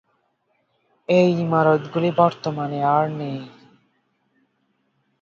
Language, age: Bengali, 19-29